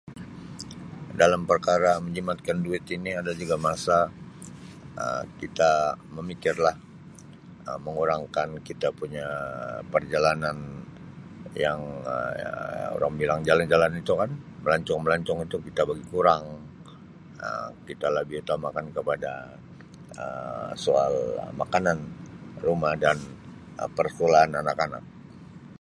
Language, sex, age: Sabah Malay, male, 50-59